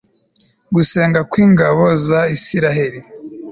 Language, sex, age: Kinyarwanda, male, 19-29